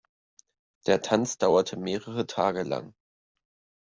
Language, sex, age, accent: German, male, 19-29, Deutschland Deutsch